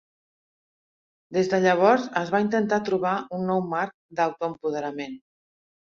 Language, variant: Catalan, Central